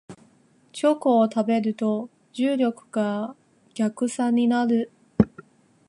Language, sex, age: Japanese, female, 19-29